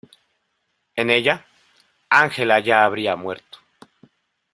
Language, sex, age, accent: Spanish, male, 30-39, México